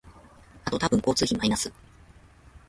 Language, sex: Japanese, female